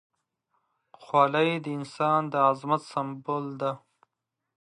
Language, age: Pashto, 30-39